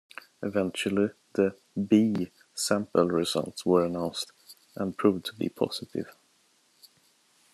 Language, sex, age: English, male, 30-39